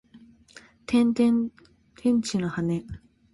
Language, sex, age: Japanese, female, 19-29